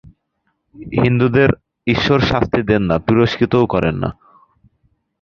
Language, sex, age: Bengali, male, 19-29